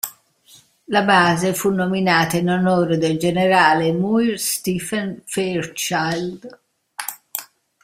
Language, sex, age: Italian, female, 60-69